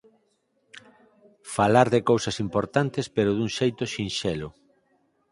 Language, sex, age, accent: Galician, male, 50-59, Central (gheada)